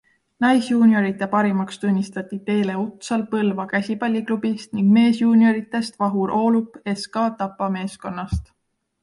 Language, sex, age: Estonian, female, 19-29